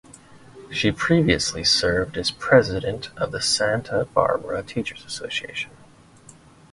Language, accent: English, United States English